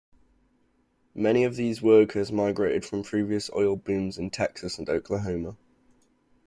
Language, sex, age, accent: English, male, 19-29, England English